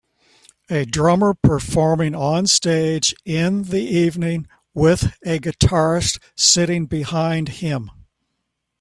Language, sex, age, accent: English, male, 70-79, United States English